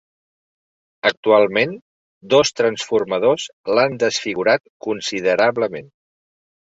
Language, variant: Catalan, Septentrional